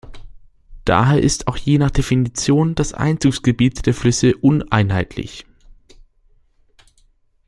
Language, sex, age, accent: German, male, under 19, Deutschland Deutsch